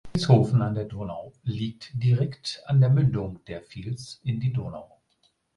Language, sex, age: German, male, 50-59